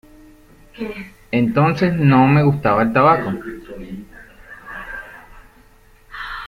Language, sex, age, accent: Spanish, male, 40-49, Caribe: Cuba, Venezuela, Puerto Rico, República Dominicana, Panamá, Colombia caribeña, México caribeño, Costa del golfo de México